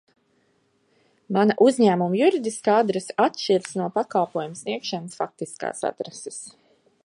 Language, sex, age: Latvian, female, 40-49